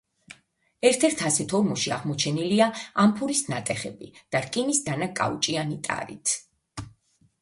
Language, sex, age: Georgian, female, 50-59